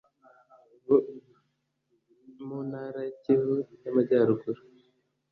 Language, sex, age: Kinyarwanda, male, 19-29